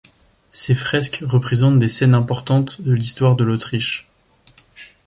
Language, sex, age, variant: French, male, 19-29, Français de métropole